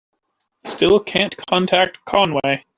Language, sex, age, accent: English, male, 30-39, Canadian English